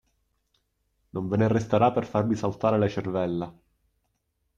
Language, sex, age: Italian, male, 30-39